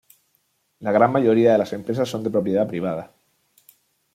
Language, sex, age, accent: Spanish, male, 19-29, España: Sur peninsular (Andalucia, Extremadura, Murcia)